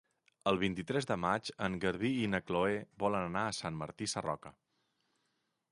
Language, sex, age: Catalan, male, 40-49